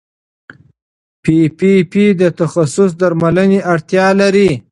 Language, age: Pashto, 30-39